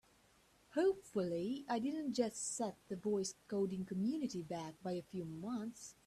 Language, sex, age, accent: English, female, 19-29, England English